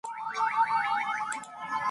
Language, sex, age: English, female, 19-29